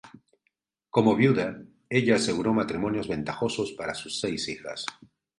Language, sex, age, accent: Spanish, male, 50-59, Caribe: Cuba, Venezuela, Puerto Rico, República Dominicana, Panamá, Colombia caribeña, México caribeño, Costa del golfo de México